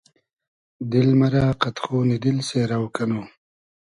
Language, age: Hazaragi, 19-29